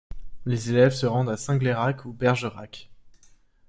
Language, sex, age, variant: French, male, 19-29, Français de métropole